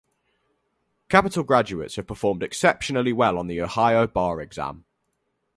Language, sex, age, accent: English, male, 90+, England English